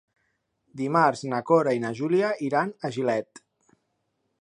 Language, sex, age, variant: Catalan, male, 30-39, Central